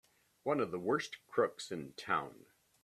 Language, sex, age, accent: English, male, 70-79, United States English